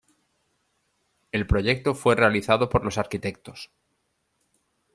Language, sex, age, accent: Spanish, male, 40-49, España: Norte peninsular (Asturias, Castilla y León, Cantabria, País Vasco, Navarra, Aragón, La Rioja, Guadalajara, Cuenca)